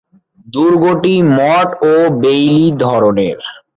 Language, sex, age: Bengali, male, 19-29